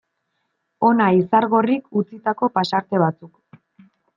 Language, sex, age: Basque, male, 19-29